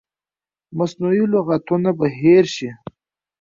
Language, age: Pashto, 30-39